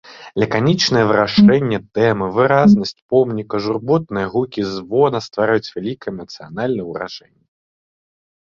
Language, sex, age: Belarusian, male, under 19